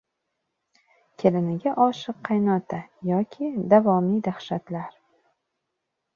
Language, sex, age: Uzbek, female, 30-39